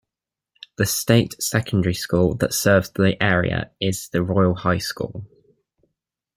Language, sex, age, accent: English, male, 19-29, England English